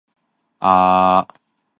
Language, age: Cantonese, 19-29